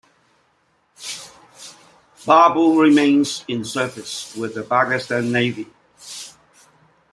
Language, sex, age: English, male, 60-69